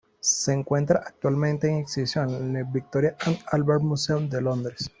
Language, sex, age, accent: Spanish, male, 30-39, Caribe: Cuba, Venezuela, Puerto Rico, República Dominicana, Panamá, Colombia caribeña, México caribeño, Costa del golfo de México